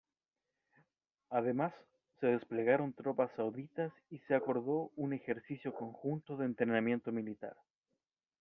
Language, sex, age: Spanish, male, 30-39